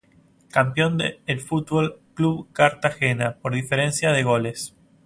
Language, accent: Spanish, Rioplatense: Argentina, Uruguay, este de Bolivia, Paraguay